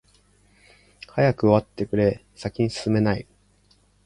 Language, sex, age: Japanese, male, 40-49